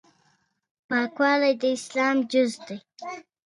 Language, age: Pashto, 30-39